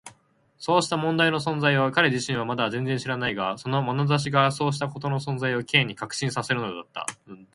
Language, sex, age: Japanese, male, 19-29